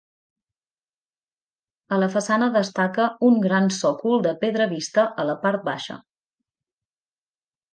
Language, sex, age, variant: Catalan, female, 30-39, Nord-Occidental